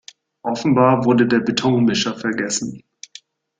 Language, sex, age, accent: German, male, 30-39, Deutschland Deutsch